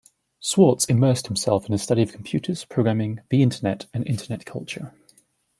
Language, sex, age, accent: English, male, 19-29, England English